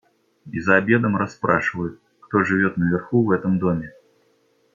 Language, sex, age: Russian, male, 30-39